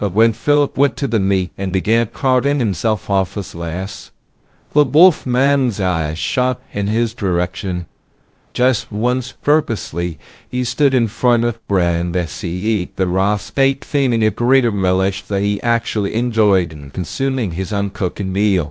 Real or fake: fake